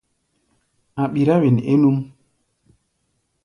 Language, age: Gbaya, 30-39